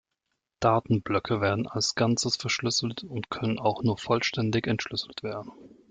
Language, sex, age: German, male, 30-39